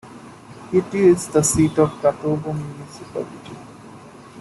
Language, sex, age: English, male, 19-29